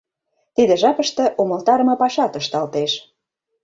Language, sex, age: Mari, female, 40-49